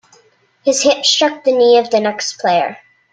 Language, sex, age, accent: English, male, 40-49, United States English